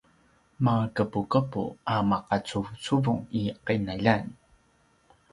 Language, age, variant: Paiwan, 30-39, pinayuanan a kinaikacedasan (東排灣語)